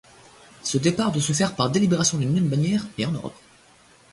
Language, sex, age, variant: French, male, 19-29, Français de métropole